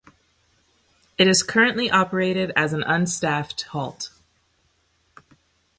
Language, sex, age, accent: English, male, 19-29, United States English